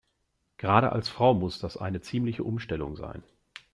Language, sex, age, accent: German, male, 40-49, Deutschland Deutsch